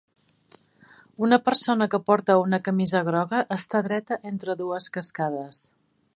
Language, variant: Catalan, Septentrional